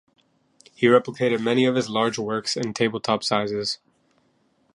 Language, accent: English, United States English